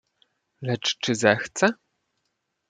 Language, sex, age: Polish, male, 19-29